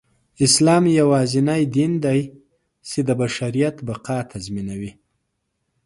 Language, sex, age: Pashto, male, 19-29